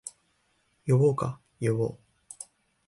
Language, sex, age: Japanese, male, 19-29